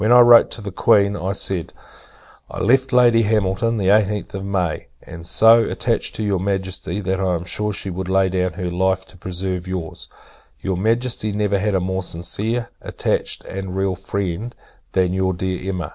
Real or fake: real